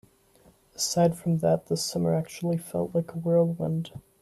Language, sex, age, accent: English, male, 19-29, United States English